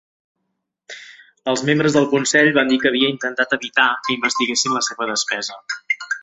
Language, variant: Catalan, Central